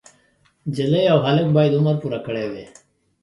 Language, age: Pashto, 30-39